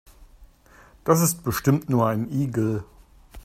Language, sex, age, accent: German, male, 50-59, Deutschland Deutsch